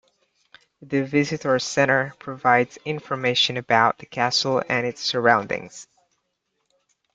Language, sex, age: English, male, 19-29